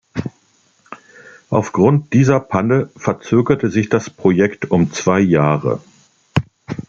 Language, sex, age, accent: German, male, 60-69, Deutschland Deutsch